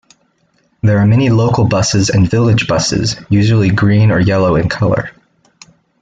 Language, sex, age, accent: English, male, 19-29, United States English